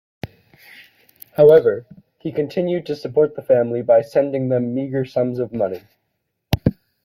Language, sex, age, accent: English, male, 19-29, United States English